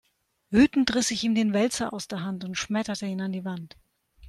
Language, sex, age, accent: German, female, 50-59, Deutschland Deutsch